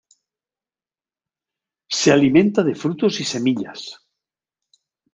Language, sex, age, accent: Spanish, male, 60-69, España: Norte peninsular (Asturias, Castilla y León, Cantabria, País Vasco, Navarra, Aragón, La Rioja, Guadalajara, Cuenca)